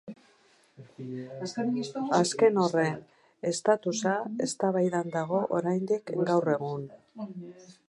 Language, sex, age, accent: Basque, female, 50-59, Mendebalekoa (Araba, Bizkaia, Gipuzkoako mendebaleko herri batzuk)